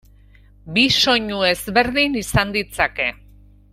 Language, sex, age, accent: Basque, female, 50-59, Mendebalekoa (Araba, Bizkaia, Gipuzkoako mendebaleko herri batzuk)